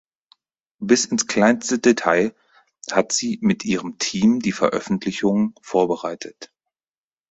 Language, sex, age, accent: German, male, 30-39, Deutschland Deutsch